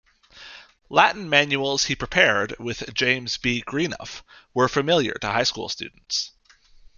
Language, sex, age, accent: English, male, 30-39, Canadian English